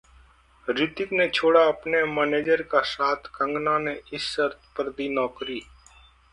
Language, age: Hindi, 40-49